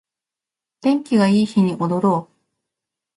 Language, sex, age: Japanese, female, 30-39